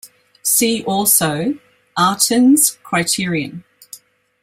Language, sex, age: English, female, 60-69